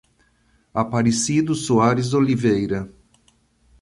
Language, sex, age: Portuguese, male, 60-69